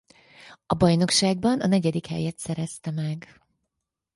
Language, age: Hungarian, 50-59